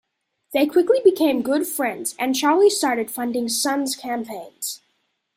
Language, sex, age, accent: English, male, under 19, Australian English